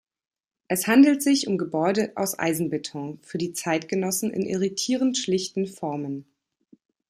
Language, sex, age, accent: German, female, 30-39, Deutschland Deutsch